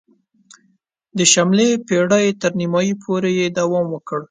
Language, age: Pashto, 19-29